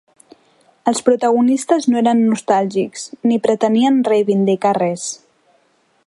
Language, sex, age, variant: Catalan, female, 19-29, Central